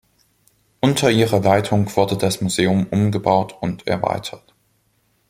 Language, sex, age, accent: German, male, 19-29, Deutschland Deutsch